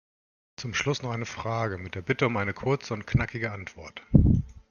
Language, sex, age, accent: German, male, 19-29, Deutschland Deutsch